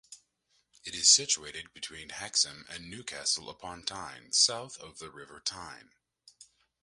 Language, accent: English, United States English